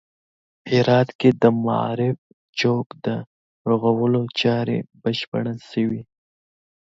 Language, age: Pashto, under 19